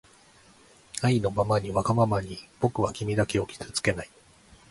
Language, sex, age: Japanese, male, 40-49